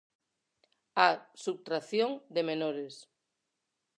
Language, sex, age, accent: Galician, female, 40-49, Normativo (estándar)